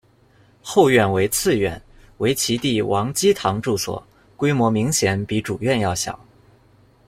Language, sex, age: Chinese, male, 19-29